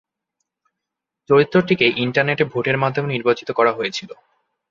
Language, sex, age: Bengali, male, 19-29